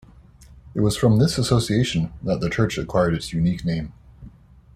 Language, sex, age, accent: English, male, 19-29, United States English